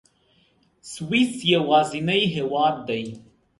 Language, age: Pashto, 19-29